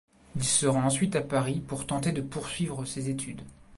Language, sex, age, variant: French, male, 19-29, Français de métropole